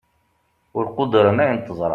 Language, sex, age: Kabyle, male, 40-49